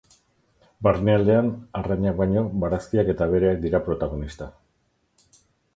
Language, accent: Basque, Erdialdekoa edo Nafarra (Gipuzkoa, Nafarroa)